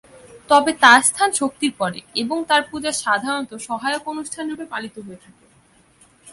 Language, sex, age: Bengali, female, under 19